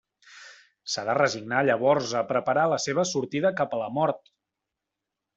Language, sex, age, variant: Catalan, male, 30-39, Central